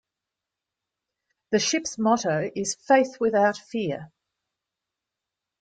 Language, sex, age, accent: English, female, 50-59, Australian English